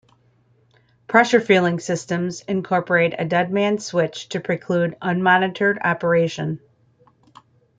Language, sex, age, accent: English, female, 40-49, United States English